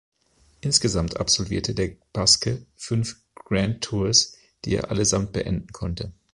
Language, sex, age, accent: German, male, 40-49, Deutschland Deutsch